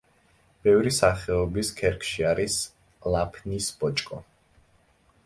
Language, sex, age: Georgian, male, 19-29